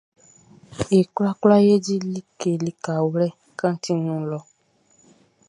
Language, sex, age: Baoulé, female, 19-29